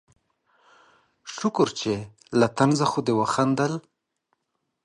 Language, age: Pashto, 30-39